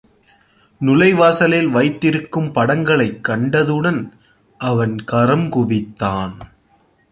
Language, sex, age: Tamil, male, 19-29